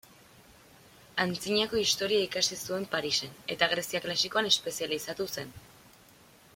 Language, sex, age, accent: Basque, female, 19-29, Erdialdekoa edo Nafarra (Gipuzkoa, Nafarroa)